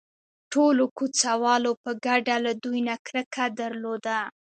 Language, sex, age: Pashto, female, 19-29